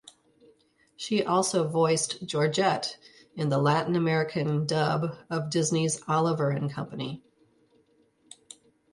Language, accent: English, United States English